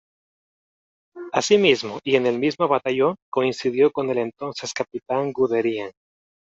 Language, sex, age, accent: Spanish, male, 30-39, América central